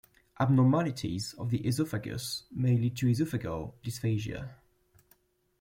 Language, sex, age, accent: English, male, 19-29, England English